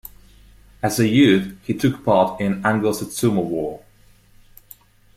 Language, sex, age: English, male, 30-39